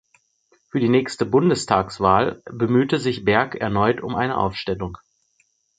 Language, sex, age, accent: German, male, 40-49, Deutschland Deutsch